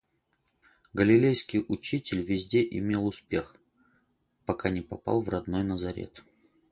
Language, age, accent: Russian, 19-29, Русский